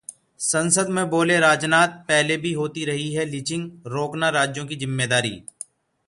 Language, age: Hindi, 30-39